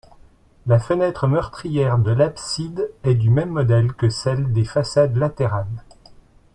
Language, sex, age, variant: French, male, 40-49, Français de métropole